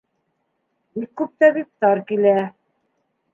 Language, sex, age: Bashkir, female, 60-69